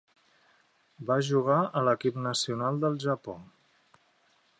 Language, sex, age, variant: Catalan, male, 40-49, Central